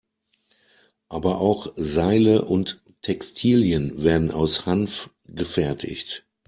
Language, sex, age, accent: German, male, 40-49, Deutschland Deutsch